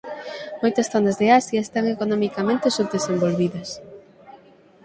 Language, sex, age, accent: Galician, female, 19-29, Atlántico (seseo e gheada); Normativo (estándar)